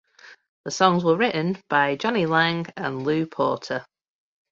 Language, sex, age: English, female, 40-49